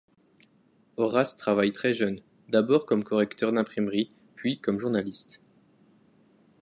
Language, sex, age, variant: French, male, 19-29, Français de métropole